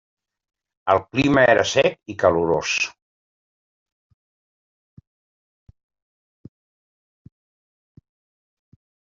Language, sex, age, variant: Catalan, male, 60-69, Nord-Occidental